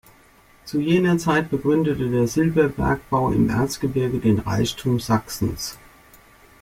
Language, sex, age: German, female, 60-69